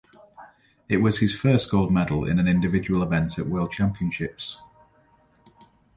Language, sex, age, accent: English, male, 40-49, England English